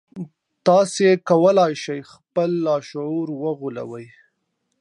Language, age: Pashto, 19-29